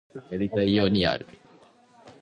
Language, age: Japanese, 19-29